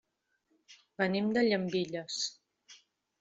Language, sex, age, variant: Catalan, female, 50-59, Central